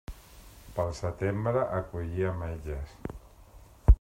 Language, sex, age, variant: Catalan, male, 50-59, Central